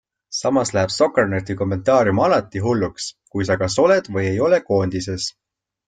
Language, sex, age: Estonian, male, 19-29